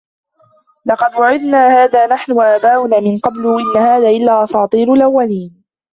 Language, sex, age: Arabic, female, 19-29